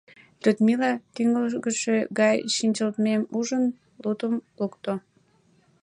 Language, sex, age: Mari, female, 19-29